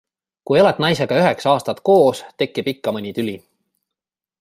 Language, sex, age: Estonian, male, 30-39